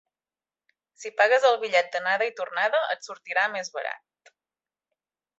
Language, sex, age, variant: Catalan, female, 30-39, Central